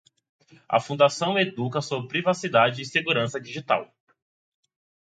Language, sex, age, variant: Portuguese, male, 19-29, Portuguese (Brasil)